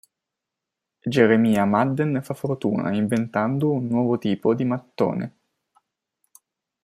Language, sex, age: Italian, male, 19-29